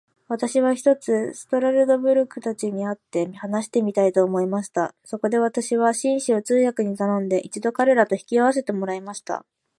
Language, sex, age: Japanese, female, 19-29